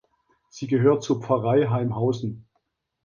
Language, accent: German, Deutschland Deutsch; Süddeutsch